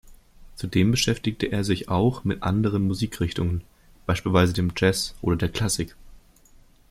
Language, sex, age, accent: German, male, 19-29, Deutschland Deutsch